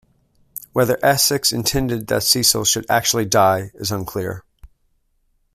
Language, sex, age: English, male, 40-49